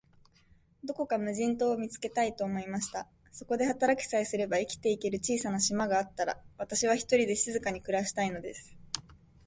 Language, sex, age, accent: Japanese, female, 19-29, 標準語